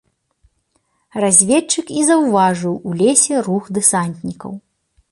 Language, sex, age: Belarusian, female, 40-49